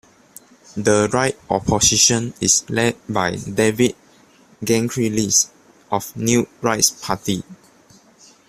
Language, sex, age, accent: English, male, 19-29, Malaysian English